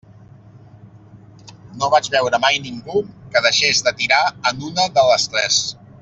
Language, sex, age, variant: Catalan, male, 30-39, Central